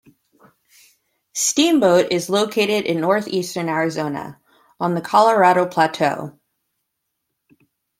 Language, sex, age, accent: English, female, 30-39, United States English